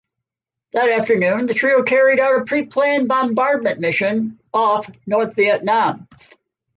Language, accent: English, United States English